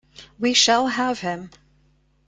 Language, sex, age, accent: English, female, 50-59, United States English